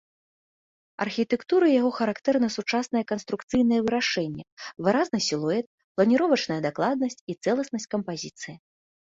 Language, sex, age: Belarusian, female, 19-29